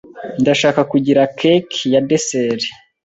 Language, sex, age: Kinyarwanda, male, 19-29